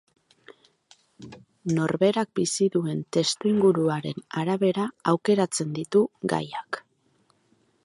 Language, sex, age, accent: Basque, female, 40-49, Mendebalekoa (Araba, Bizkaia, Gipuzkoako mendebaleko herri batzuk)